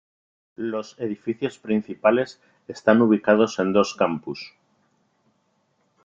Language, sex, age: Spanish, male, 40-49